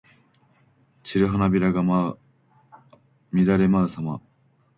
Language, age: Japanese, 19-29